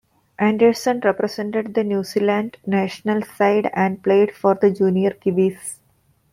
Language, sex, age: English, female, 40-49